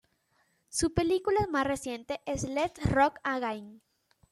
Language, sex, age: Spanish, female, 19-29